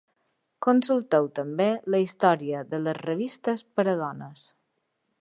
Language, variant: Catalan, Balear